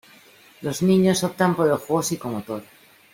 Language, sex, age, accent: Spanish, female, 40-49, España: Norte peninsular (Asturias, Castilla y León, Cantabria, País Vasco, Navarra, Aragón, La Rioja, Guadalajara, Cuenca)